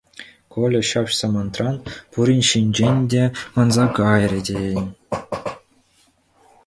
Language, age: Chuvash, 19-29